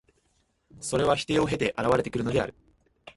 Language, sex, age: Japanese, male, 19-29